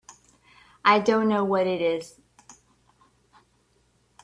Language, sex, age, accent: English, female, 40-49, United States English